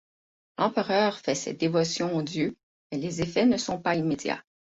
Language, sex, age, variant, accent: French, female, 30-39, Français d'Amérique du Nord, Français du Canada